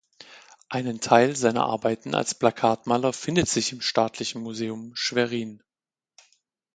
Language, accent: German, Deutschland Deutsch